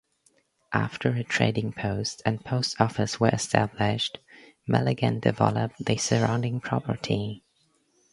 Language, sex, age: English, female, under 19